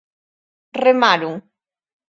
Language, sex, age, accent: Galician, female, 30-39, Central (gheada)